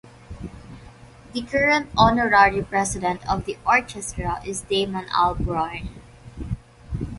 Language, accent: English, Filipino